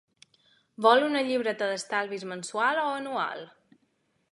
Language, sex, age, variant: Catalan, female, 19-29, Balear